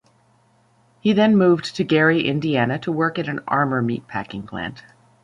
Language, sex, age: English, female, 40-49